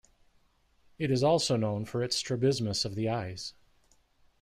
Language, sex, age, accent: English, male, 50-59, United States English